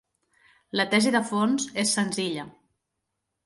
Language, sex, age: Catalan, female, 30-39